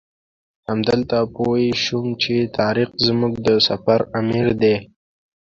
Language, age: Pashto, 19-29